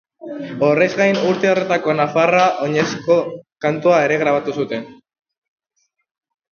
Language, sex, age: Basque, female, 30-39